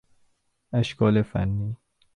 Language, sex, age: Persian, male, 19-29